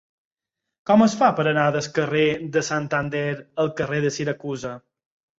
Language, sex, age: Catalan, male, 40-49